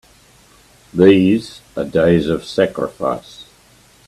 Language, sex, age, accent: English, male, 80-89, Australian English